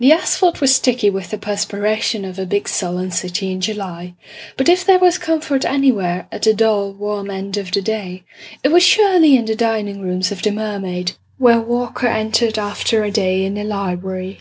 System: none